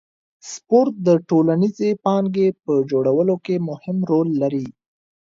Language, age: Pashto, under 19